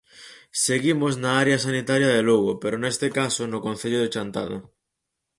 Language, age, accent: Galician, 19-29, Atlántico (seseo e gheada)